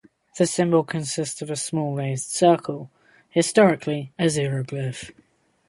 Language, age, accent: English, 19-29, England English